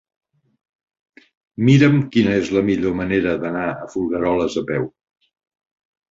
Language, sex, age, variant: Catalan, male, 60-69, Central